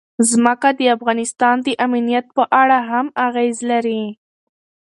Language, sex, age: Pashto, female, under 19